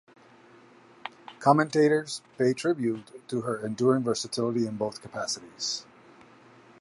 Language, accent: English, United States English